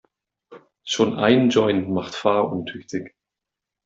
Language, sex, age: German, male, 19-29